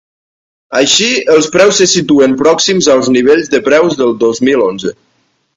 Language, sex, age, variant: Catalan, male, 19-29, Nord-Occidental